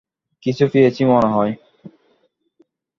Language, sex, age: Bengali, male, 19-29